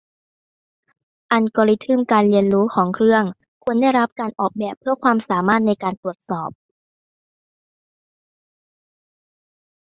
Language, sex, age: Thai, female, under 19